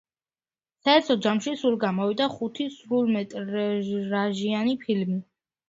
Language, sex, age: Georgian, female, under 19